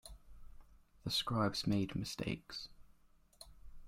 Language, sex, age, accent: English, male, 19-29, England English